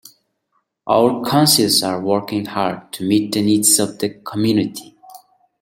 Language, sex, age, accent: English, male, 19-29, United States English